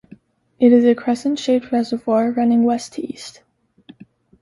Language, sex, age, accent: English, female, 19-29, United States English